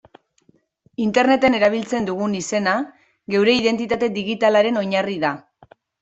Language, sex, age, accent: Basque, female, 40-49, Mendebalekoa (Araba, Bizkaia, Gipuzkoako mendebaleko herri batzuk)